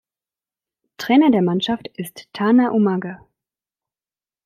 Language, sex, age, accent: German, female, 19-29, Deutschland Deutsch